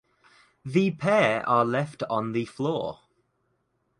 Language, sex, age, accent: English, male, 19-29, England English